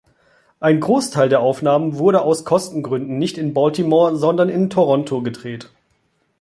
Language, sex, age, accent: German, male, 30-39, Deutschland Deutsch